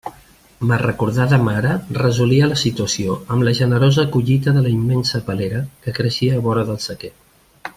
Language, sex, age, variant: Catalan, male, 50-59, Central